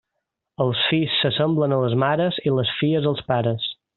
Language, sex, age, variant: Catalan, male, 19-29, Balear